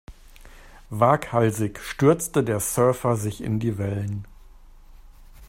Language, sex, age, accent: German, male, 50-59, Deutschland Deutsch